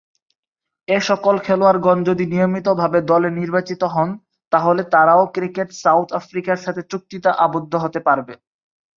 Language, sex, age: Bengali, male, 19-29